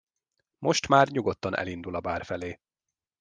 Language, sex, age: Hungarian, male, 30-39